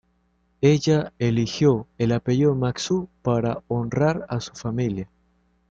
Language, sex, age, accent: Spanish, male, 19-29, Caribe: Cuba, Venezuela, Puerto Rico, República Dominicana, Panamá, Colombia caribeña, México caribeño, Costa del golfo de México